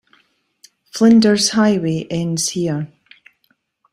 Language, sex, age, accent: English, female, 50-59, Scottish English